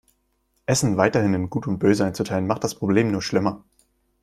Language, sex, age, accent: German, male, 19-29, Deutschland Deutsch